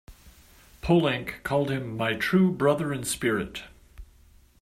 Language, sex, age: English, male, 60-69